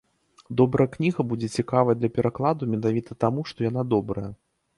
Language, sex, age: Belarusian, male, 30-39